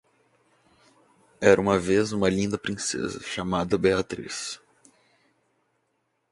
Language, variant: Portuguese, Portuguese (Brasil)